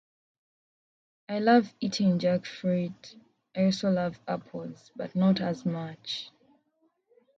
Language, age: English, 19-29